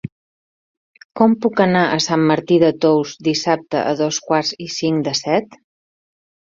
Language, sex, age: Catalan, female, 60-69